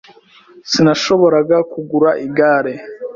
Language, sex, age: Kinyarwanda, female, 19-29